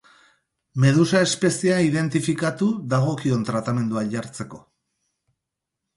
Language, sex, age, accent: Basque, male, 40-49, Mendebalekoa (Araba, Bizkaia, Gipuzkoako mendebaleko herri batzuk)